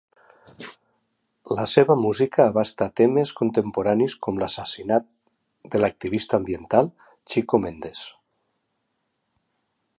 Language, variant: Catalan, Nord-Occidental